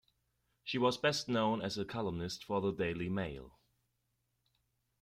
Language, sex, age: English, male, 30-39